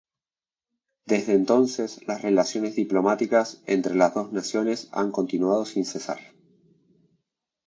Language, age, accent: Spanish, 19-29, Rioplatense: Argentina, Uruguay, este de Bolivia, Paraguay